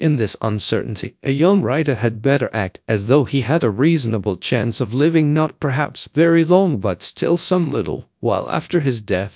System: TTS, GradTTS